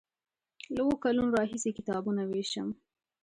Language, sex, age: Pashto, female, 19-29